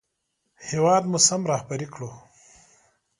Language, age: Pashto, 30-39